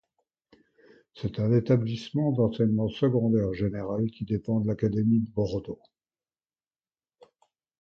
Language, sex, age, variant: French, male, 70-79, Français de métropole